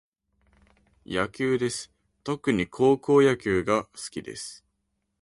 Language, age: English, 19-29